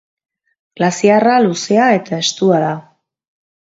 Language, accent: Basque, Mendebalekoa (Araba, Bizkaia, Gipuzkoako mendebaleko herri batzuk)